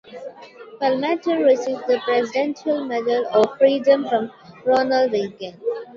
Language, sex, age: English, female, 19-29